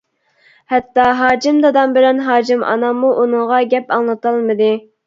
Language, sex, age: Uyghur, female, 30-39